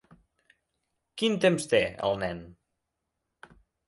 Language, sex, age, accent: Catalan, male, 19-29, central; nord-occidental